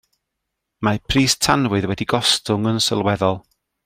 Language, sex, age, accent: Welsh, male, 40-49, Y Deyrnas Unedig Cymraeg